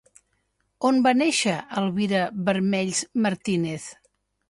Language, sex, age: Catalan, female, 50-59